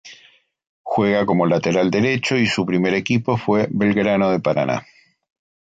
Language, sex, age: Spanish, male, 50-59